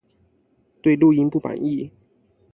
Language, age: Chinese, under 19